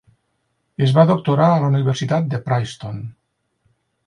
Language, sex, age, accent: Catalan, male, 50-59, Lleidatà